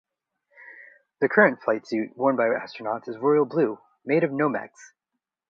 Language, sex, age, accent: English, male, 19-29, United States English